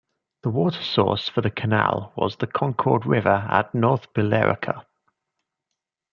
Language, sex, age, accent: English, male, 19-29, England English